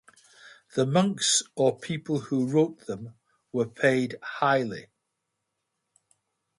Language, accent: English, Scottish English